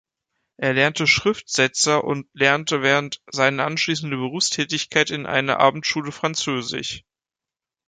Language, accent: German, Deutschland Deutsch